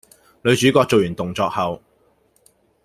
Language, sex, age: Cantonese, male, 30-39